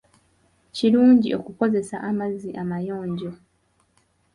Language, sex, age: Ganda, female, 19-29